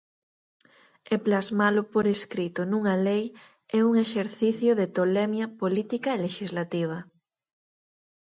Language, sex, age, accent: Galician, female, 30-39, Normativo (estándar)